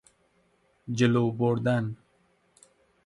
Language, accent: Persian, فارسی